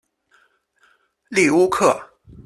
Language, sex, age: Chinese, male, 30-39